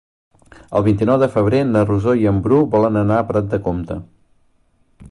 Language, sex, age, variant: Catalan, male, 40-49, Central